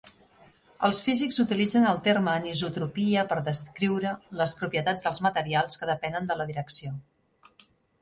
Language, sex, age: Catalan, female, 50-59